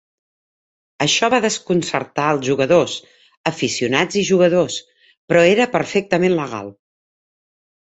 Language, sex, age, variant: Catalan, female, 50-59, Central